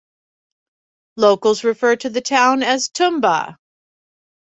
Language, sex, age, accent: English, female, 50-59, United States English